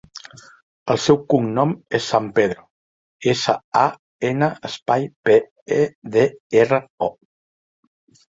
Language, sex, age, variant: Catalan, male, 50-59, Central